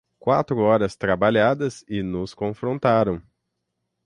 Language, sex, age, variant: Portuguese, male, 30-39, Portuguese (Brasil)